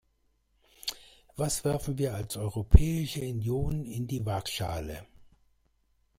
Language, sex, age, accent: German, male, 60-69, Deutschland Deutsch